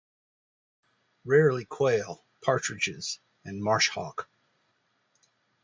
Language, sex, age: English, male, 50-59